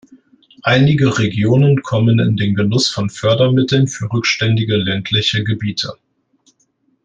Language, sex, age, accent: German, male, 19-29, Deutschland Deutsch